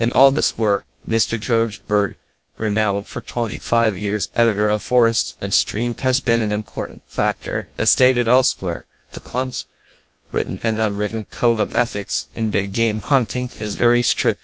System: TTS, GlowTTS